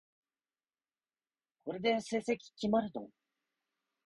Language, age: Japanese, 19-29